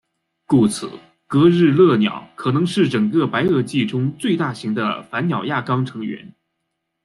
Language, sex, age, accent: Chinese, male, 30-39, 出生地：北京市